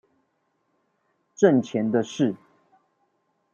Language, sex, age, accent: Chinese, male, 40-49, 出生地：臺北市